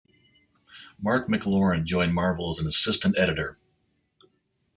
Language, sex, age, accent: English, male, 60-69, United States English